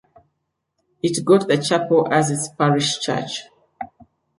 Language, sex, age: English, female, 40-49